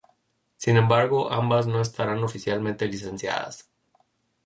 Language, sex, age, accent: Spanish, male, 30-39, México